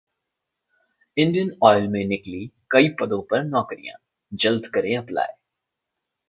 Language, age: Hindi, 19-29